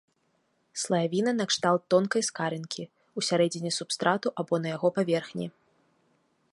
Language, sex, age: Belarusian, female, 19-29